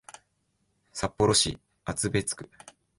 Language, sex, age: Japanese, male, 19-29